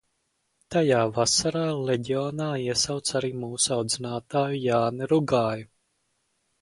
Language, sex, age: Latvian, male, under 19